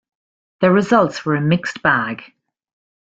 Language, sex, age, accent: English, female, 40-49, Irish English